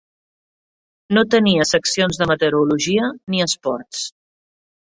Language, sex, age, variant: Catalan, female, 40-49, Septentrional